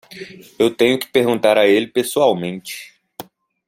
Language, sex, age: Portuguese, male, 19-29